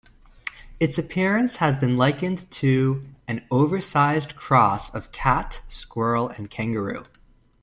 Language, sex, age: English, male, 19-29